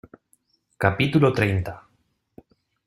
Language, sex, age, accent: Spanish, male, 19-29, España: Centro-Sur peninsular (Madrid, Toledo, Castilla-La Mancha)